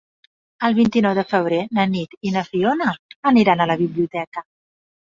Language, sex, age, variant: Catalan, female, 40-49, Central